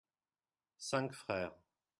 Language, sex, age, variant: French, male, 40-49, Français de métropole